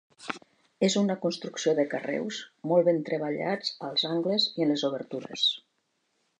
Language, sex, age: Catalan, female, 60-69